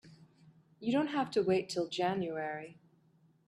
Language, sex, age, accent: English, female, 19-29, United States English